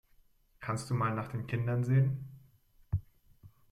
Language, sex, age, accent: German, male, 19-29, Deutschland Deutsch